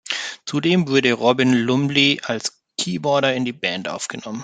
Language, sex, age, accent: German, male, 30-39, Deutschland Deutsch